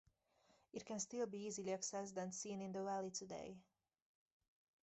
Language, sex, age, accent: English, female, 19-29, United States English